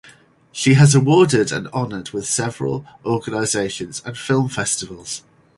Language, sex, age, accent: English, male, 40-49, England English